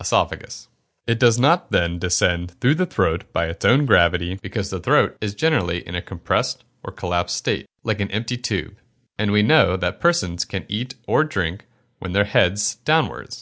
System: none